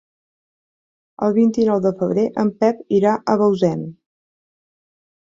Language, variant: Catalan, Central